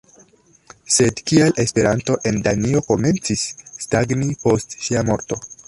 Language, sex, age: Esperanto, male, 19-29